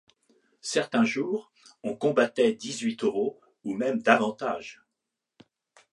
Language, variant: French, Français de métropole